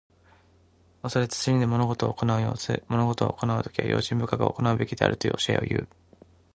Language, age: Japanese, 19-29